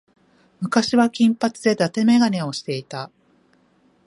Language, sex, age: Japanese, female, 40-49